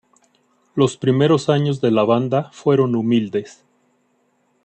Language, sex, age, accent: Spanish, male, 40-49, México